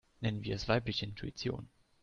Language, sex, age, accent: German, male, 19-29, Deutschland Deutsch